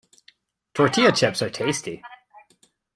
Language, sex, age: English, male, 19-29